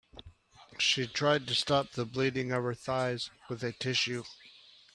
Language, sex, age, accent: English, male, 30-39, United States English